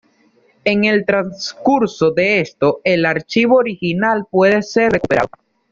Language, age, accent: Spanish, 50-59, Caribe: Cuba, Venezuela, Puerto Rico, República Dominicana, Panamá, Colombia caribeña, México caribeño, Costa del golfo de México